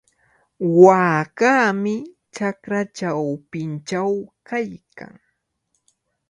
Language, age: Cajatambo North Lima Quechua, 19-29